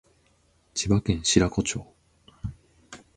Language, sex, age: Japanese, male, 30-39